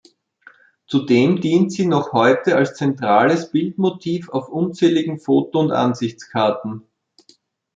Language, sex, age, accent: German, male, 40-49, Österreichisches Deutsch